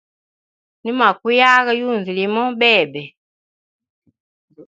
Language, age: Hemba, 19-29